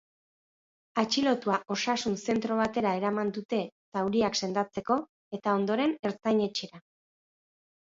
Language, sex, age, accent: Basque, female, 30-39, Batua